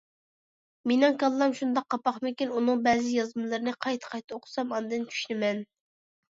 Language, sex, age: Uyghur, female, under 19